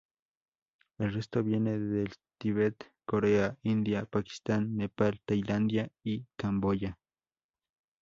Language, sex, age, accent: Spanish, male, under 19, México